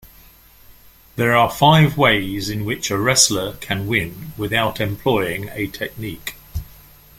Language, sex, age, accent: English, male, 60-69, England English